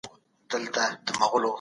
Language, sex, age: Pashto, female, 19-29